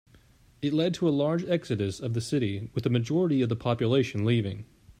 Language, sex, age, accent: English, male, 30-39, United States English